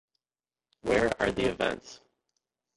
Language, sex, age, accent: English, male, 30-39, United States English